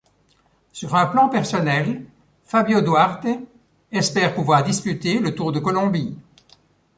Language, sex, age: French, male, 70-79